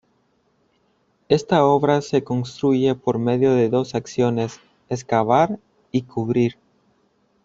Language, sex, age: Spanish, male, 19-29